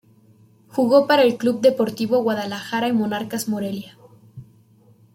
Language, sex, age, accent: Spanish, female, 19-29, México